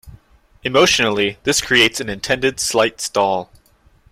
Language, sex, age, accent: English, male, 19-29, United States English